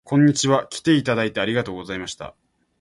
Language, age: Japanese, 19-29